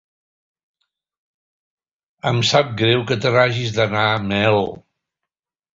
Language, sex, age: Catalan, male, 70-79